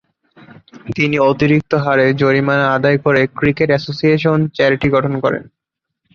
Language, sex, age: Bengali, male, 19-29